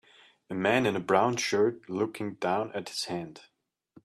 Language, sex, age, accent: English, male, 19-29, United States English